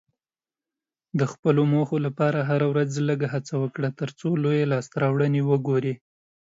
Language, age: Pashto, 19-29